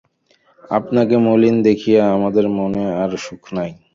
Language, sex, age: Bengali, male, 19-29